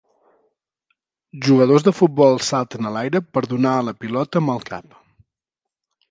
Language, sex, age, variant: Catalan, male, 40-49, Central